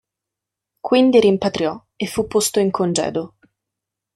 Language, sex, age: Italian, female, 19-29